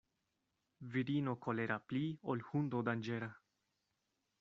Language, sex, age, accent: Esperanto, male, 19-29, Internacia